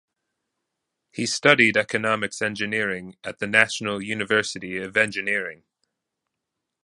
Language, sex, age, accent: English, male, 30-39, United States English